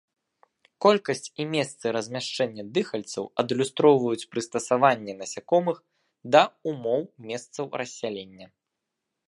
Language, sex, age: Belarusian, male, 19-29